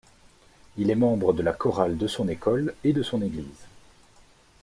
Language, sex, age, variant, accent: French, male, 30-39, Français d'Europe, Français de Belgique